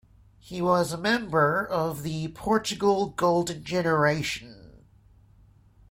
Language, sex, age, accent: English, male, 30-39, Australian English